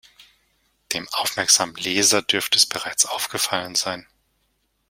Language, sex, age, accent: German, male, 50-59, Deutschland Deutsch